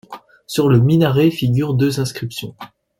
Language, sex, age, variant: French, male, 19-29, Français de métropole